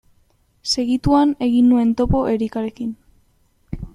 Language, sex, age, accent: Basque, female, under 19, Mendebalekoa (Araba, Bizkaia, Gipuzkoako mendebaleko herri batzuk)